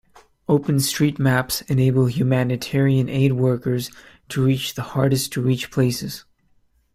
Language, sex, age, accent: English, male, 19-29, United States English